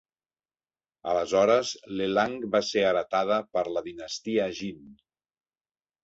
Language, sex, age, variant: Catalan, male, 40-49, Central